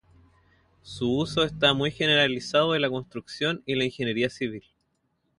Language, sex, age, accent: Spanish, male, 19-29, Chileno: Chile, Cuyo